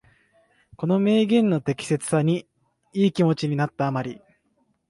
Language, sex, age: Japanese, male, under 19